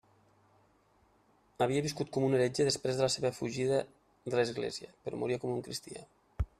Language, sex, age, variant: Catalan, male, 30-39, Nord-Occidental